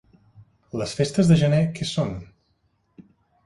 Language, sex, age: Catalan, male, 40-49